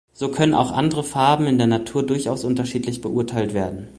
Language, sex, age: German, male, 19-29